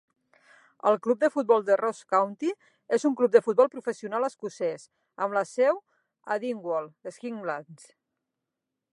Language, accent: Catalan, central; nord-occidental